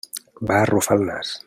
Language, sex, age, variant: Catalan, male, 40-49, Central